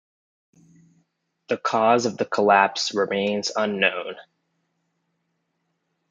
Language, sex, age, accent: English, male, 19-29, United States English